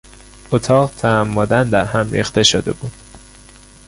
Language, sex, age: Persian, male, 19-29